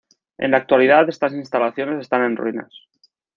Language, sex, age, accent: Spanish, male, 19-29, España: Norte peninsular (Asturias, Castilla y León, Cantabria, País Vasco, Navarra, Aragón, La Rioja, Guadalajara, Cuenca)